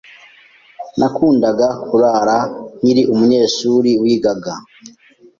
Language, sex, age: Kinyarwanda, male, 19-29